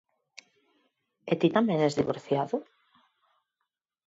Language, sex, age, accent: Galician, female, 30-39, Normativo (estándar)